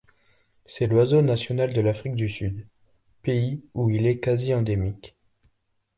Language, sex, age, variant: French, male, 19-29, Français de métropole